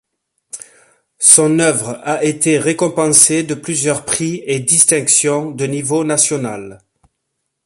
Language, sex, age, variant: French, male, 40-49, Français de métropole